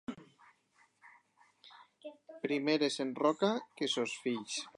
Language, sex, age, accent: Catalan, male, 40-49, valencià